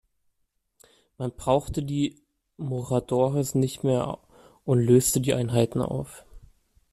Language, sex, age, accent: German, male, 19-29, Deutschland Deutsch